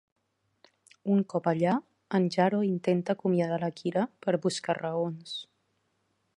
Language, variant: Catalan, Central